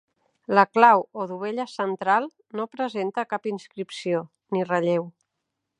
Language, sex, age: Catalan, female, 50-59